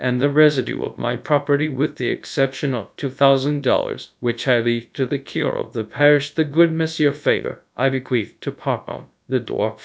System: TTS, GradTTS